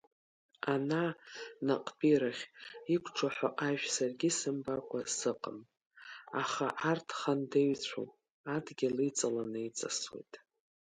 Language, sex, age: Abkhazian, female, 50-59